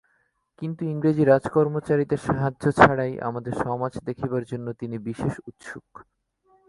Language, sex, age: Bengali, male, 19-29